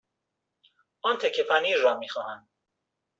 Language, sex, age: Persian, male, 30-39